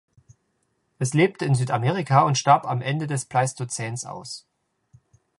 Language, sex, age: German, male, 40-49